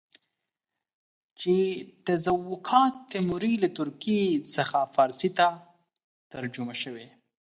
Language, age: Pashto, 19-29